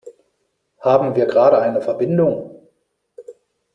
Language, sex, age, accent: German, male, 30-39, Deutschland Deutsch